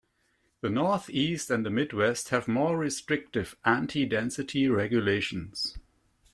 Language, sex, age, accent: English, male, 50-59, Canadian English